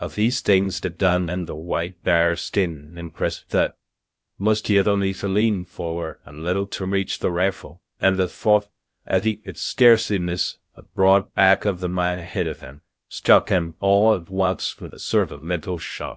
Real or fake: fake